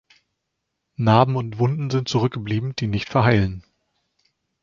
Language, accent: German, Deutschland Deutsch